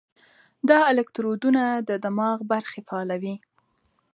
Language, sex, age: Pashto, female, 19-29